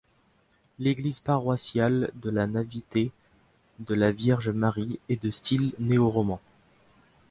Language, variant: French, Français de métropole